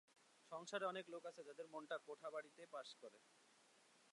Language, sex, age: Bengali, male, 19-29